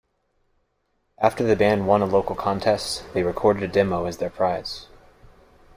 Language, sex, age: English, male, 19-29